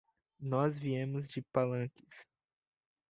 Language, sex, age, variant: Portuguese, male, 19-29, Portuguese (Brasil)